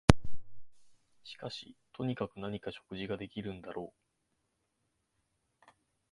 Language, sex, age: Japanese, male, 19-29